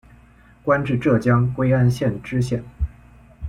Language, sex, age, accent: Chinese, male, 19-29, 出生地：河北省